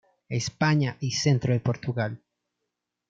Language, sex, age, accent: Spanish, male, 19-29, Andino-Pacífico: Colombia, Perú, Ecuador, oeste de Bolivia y Venezuela andina